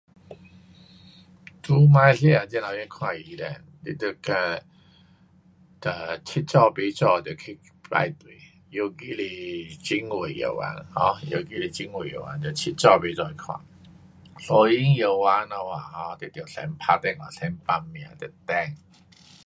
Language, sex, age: Pu-Xian Chinese, male, 50-59